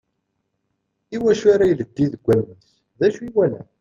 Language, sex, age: Kabyle, male, 30-39